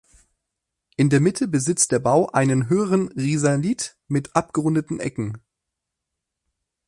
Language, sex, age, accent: German, male, 19-29, Deutschland Deutsch